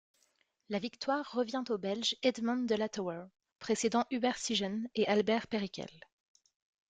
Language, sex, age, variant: French, female, 19-29, Français de métropole